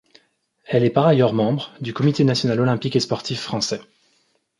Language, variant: French, Français de métropole